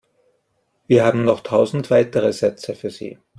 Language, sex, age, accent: German, male, 50-59, Österreichisches Deutsch